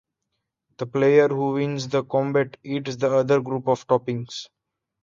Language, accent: English, India and South Asia (India, Pakistan, Sri Lanka)